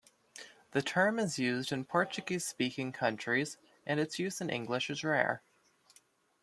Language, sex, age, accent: English, male, under 19, United States English